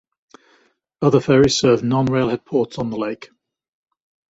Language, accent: English, England English